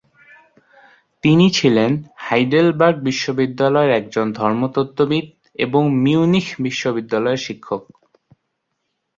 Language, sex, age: Bengali, male, 19-29